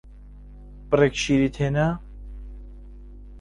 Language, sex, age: Central Kurdish, male, 19-29